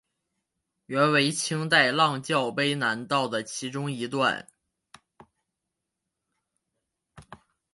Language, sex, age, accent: Chinese, male, 19-29, 出生地：黑龙江省